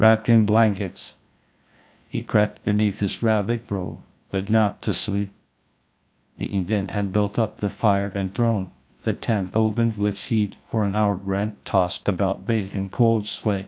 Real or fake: fake